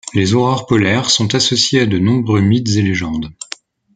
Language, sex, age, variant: French, male, 19-29, Français de métropole